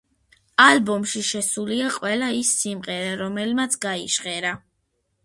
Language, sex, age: Georgian, female, under 19